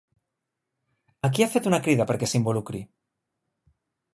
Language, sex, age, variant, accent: Catalan, male, 30-39, Nord-Occidental, nord-occidental